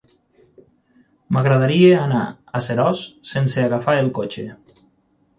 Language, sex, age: Catalan, male, 30-39